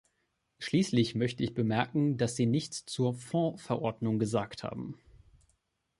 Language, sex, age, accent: German, male, 19-29, Deutschland Deutsch